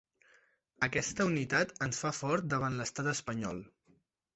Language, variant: Catalan, Central